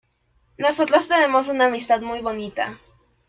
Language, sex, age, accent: Spanish, male, under 19, México